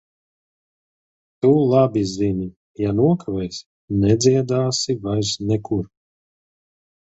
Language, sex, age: Latvian, male, 30-39